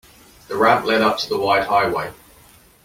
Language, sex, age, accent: English, male, 40-49, England English